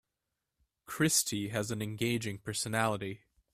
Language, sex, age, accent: English, male, 19-29, England English